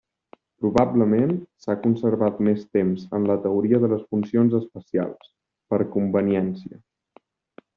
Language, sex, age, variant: Catalan, male, 19-29, Central